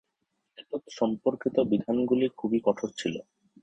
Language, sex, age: Bengali, male, 30-39